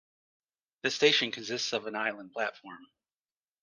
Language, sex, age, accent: English, male, 30-39, United States English